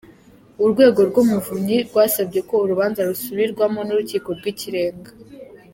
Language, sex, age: Kinyarwanda, female, under 19